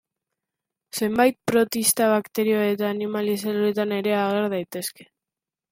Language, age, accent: Basque, under 19, Mendebalekoa (Araba, Bizkaia, Gipuzkoako mendebaleko herri batzuk)